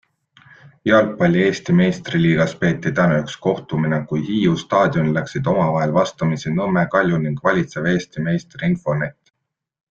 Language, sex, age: Estonian, male, 19-29